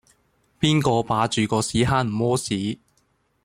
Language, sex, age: Cantonese, male, 19-29